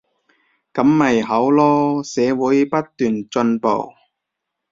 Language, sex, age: Cantonese, male, 30-39